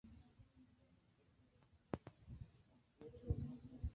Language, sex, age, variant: Swahili, male, 30-39, Kiswahili cha Bara ya Kenya